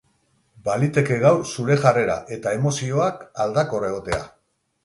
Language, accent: Basque, Mendebalekoa (Araba, Bizkaia, Gipuzkoako mendebaleko herri batzuk)